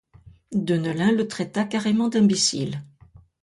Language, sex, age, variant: French, female, 70-79, Français de métropole